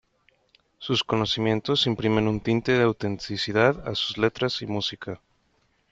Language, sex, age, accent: Spanish, male, 19-29, México